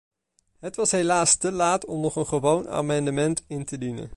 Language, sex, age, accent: Dutch, male, 19-29, Nederlands Nederlands